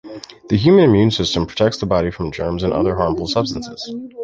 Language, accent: English, United States English